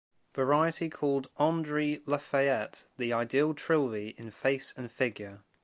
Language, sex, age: English, male, 19-29